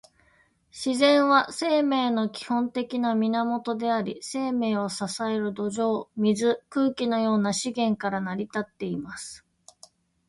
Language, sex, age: Japanese, female, 40-49